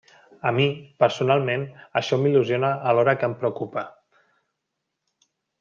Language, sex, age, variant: Catalan, male, 30-39, Central